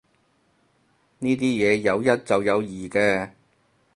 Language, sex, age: Cantonese, male, 30-39